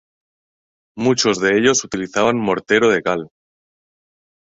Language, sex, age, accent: Spanish, male, 30-39, España: Norte peninsular (Asturias, Castilla y León, Cantabria, País Vasco, Navarra, Aragón, La Rioja, Guadalajara, Cuenca)